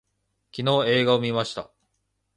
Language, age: Japanese, 19-29